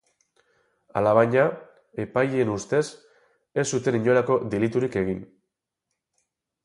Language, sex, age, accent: Basque, male, 40-49, Mendebalekoa (Araba, Bizkaia, Gipuzkoako mendebaleko herri batzuk)